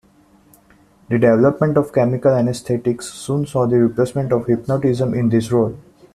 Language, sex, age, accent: English, male, 19-29, India and South Asia (India, Pakistan, Sri Lanka)